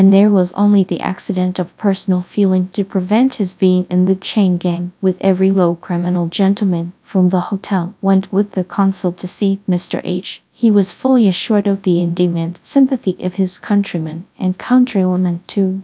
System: TTS, GradTTS